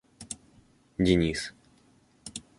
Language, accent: Russian, Русский